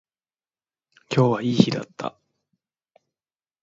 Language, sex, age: Japanese, male, 19-29